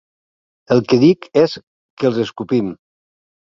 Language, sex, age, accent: Catalan, male, 70-79, valencià